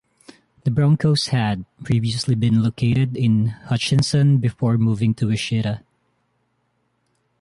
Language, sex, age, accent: English, male, 19-29, Filipino